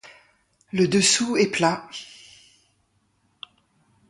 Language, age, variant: French, 60-69, Français de métropole